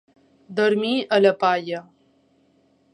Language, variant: Catalan, Balear